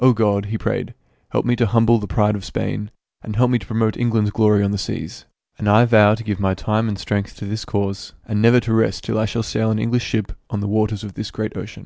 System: none